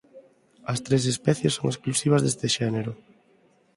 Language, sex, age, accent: Galician, male, under 19, Neofalante